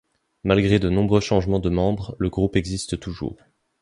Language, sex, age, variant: French, male, 19-29, Français de métropole